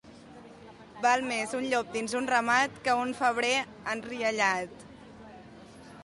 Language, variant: Catalan, Central